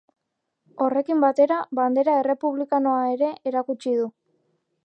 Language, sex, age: Basque, female, 19-29